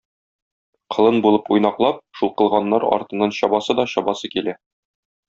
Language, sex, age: Tatar, male, 30-39